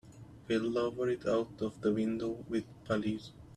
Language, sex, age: English, male, 19-29